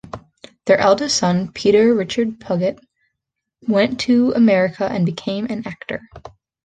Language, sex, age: English, female, 19-29